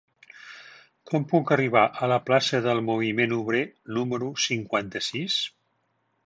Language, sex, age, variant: Catalan, male, 50-59, Central